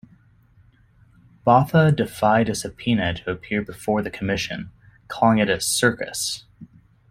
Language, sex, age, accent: English, male, 30-39, United States English